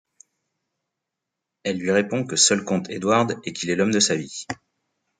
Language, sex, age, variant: French, male, 40-49, Français de métropole